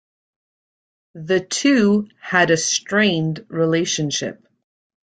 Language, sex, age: English, female, 30-39